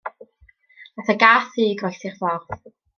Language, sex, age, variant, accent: Welsh, female, 19-29, North-Eastern Welsh, Y Deyrnas Unedig Cymraeg